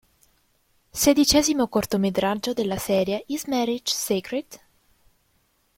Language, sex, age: Italian, female, 19-29